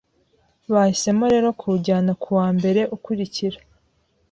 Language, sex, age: Kinyarwanda, female, 19-29